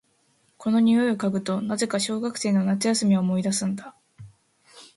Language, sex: Japanese, female